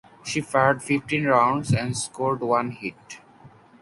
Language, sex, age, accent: English, male, under 19, India and South Asia (India, Pakistan, Sri Lanka)